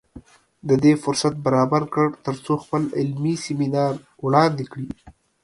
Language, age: Pashto, 19-29